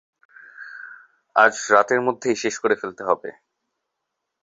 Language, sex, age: Bengali, male, 19-29